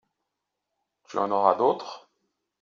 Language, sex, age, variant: French, male, 30-39, Français de métropole